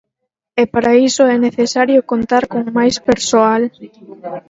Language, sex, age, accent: Galician, female, 19-29, Atlántico (seseo e gheada)